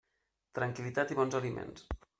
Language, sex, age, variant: Catalan, male, 30-39, Nord-Occidental